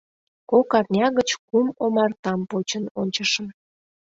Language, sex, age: Mari, female, 30-39